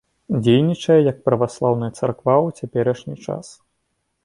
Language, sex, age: Belarusian, male, under 19